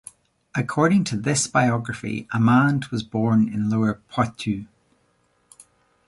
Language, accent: English, New Zealand English